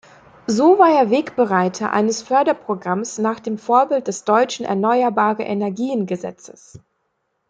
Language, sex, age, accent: German, female, 19-29, Deutschland Deutsch